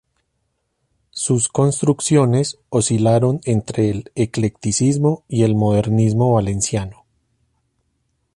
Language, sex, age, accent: Spanish, male, 30-39, Andino-Pacífico: Colombia, Perú, Ecuador, oeste de Bolivia y Venezuela andina